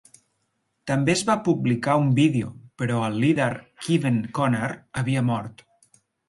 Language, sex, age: Catalan, male, 40-49